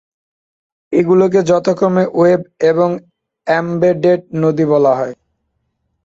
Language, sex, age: Bengali, male, 19-29